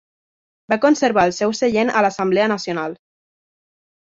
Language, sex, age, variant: Catalan, female, 19-29, Nord-Occidental